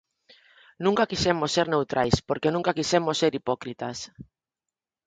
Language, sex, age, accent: Galician, female, 40-49, Normativo (estándar)